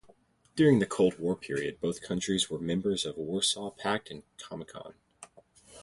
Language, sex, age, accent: English, male, 19-29, United States English